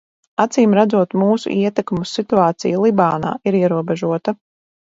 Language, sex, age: Latvian, female, 40-49